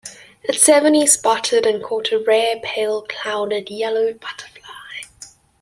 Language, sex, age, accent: English, female, 19-29, Southern African (South Africa, Zimbabwe, Namibia)